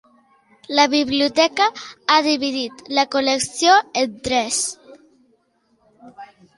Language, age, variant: Catalan, under 19, Central